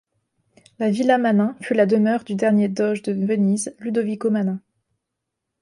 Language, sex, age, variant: French, female, 19-29, Français de métropole